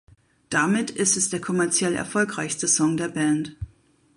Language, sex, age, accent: German, female, 40-49, Deutschland Deutsch